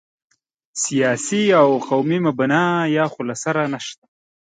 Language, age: Pashto, 19-29